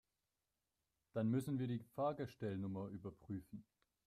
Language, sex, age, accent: German, male, 19-29, Deutschland Deutsch